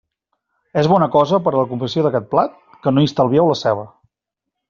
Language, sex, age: Catalan, male, 40-49